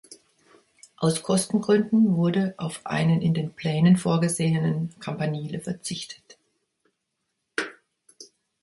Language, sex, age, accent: German, female, 60-69, Deutschland Deutsch